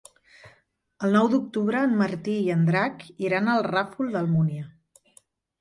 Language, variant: Catalan, Central